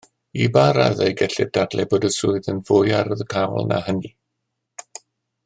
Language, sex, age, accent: Welsh, male, 60-69, Y Deyrnas Unedig Cymraeg